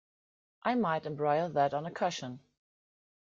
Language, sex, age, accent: English, female, 40-49, United States English